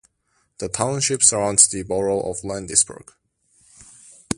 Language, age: English, 19-29